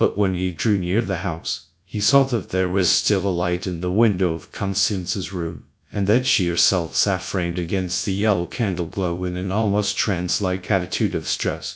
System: TTS, GradTTS